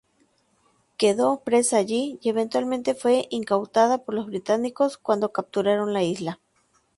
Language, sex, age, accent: Spanish, female, 30-39, México